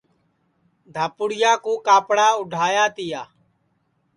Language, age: Sansi, 19-29